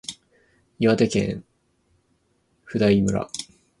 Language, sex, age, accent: Japanese, male, 19-29, 標準語